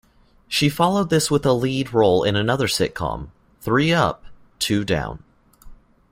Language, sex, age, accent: English, male, 19-29, United States English